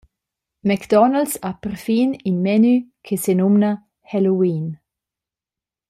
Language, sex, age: Romansh, female, 19-29